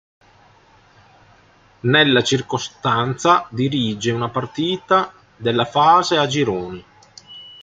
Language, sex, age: Italian, male, 50-59